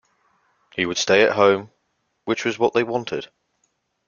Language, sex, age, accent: English, male, 19-29, England English